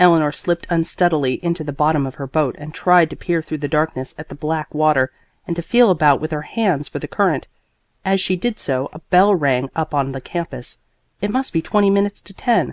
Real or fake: real